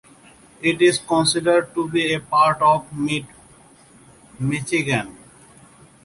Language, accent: English, United States English